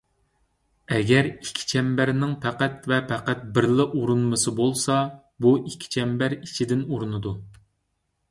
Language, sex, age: Uyghur, male, 30-39